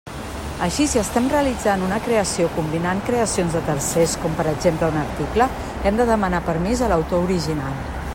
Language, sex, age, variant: Catalan, female, 50-59, Central